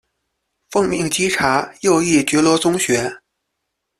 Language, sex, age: Chinese, male, 30-39